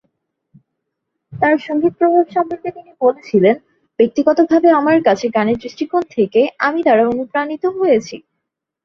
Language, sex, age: Bengali, female, under 19